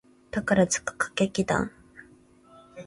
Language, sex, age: Japanese, female, 19-29